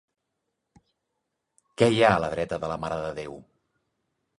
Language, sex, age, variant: Catalan, male, 40-49, Central